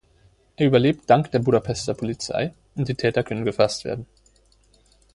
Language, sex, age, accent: German, male, 19-29, Deutschland Deutsch